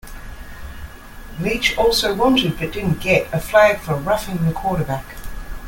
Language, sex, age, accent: English, female, 50-59, Australian English